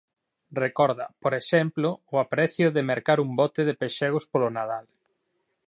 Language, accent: Galician, Normativo (estándar)